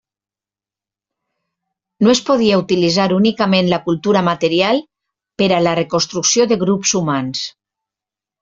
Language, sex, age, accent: Catalan, female, 50-59, valencià